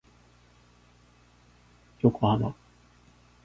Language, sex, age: Japanese, male, 19-29